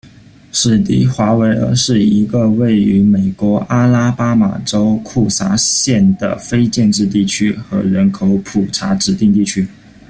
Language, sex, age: Chinese, male, 19-29